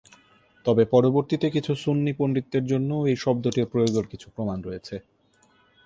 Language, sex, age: Bengali, male, 19-29